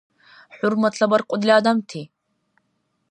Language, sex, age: Dargwa, female, 19-29